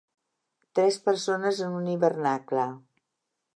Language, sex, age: Catalan, female, 60-69